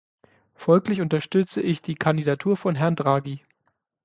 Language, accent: German, Deutschland Deutsch